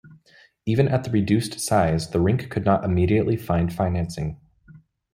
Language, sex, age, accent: English, male, 19-29, United States English